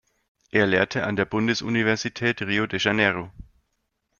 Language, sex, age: German, male, 30-39